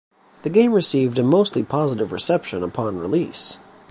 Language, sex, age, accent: English, male, 19-29, Canadian English